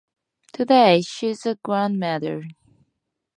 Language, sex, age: English, female, 19-29